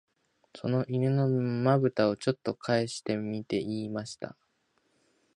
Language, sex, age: Japanese, male, under 19